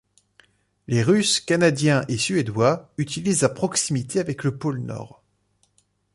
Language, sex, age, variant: French, male, 30-39, Français de métropole